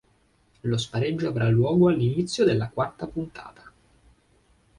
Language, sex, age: Italian, male, 19-29